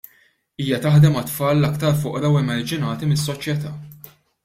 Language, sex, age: Maltese, male, 30-39